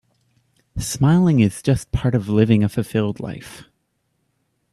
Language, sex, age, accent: English, male, 19-29, United States English